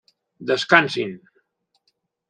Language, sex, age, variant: Catalan, male, 80-89, Central